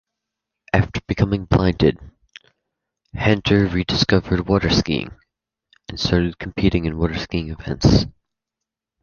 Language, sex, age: English, male, under 19